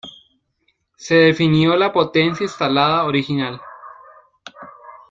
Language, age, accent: Spanish, 19-29, América central